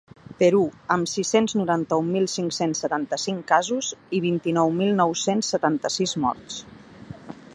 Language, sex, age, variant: Catalan, female, 40-49, Central